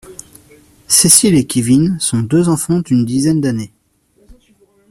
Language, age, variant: French, 19-29, Français de métropole